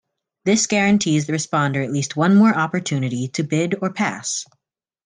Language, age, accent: English, 19-29, United States English